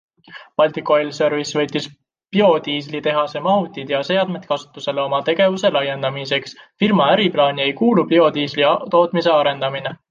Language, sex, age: Estonian, male, 19-29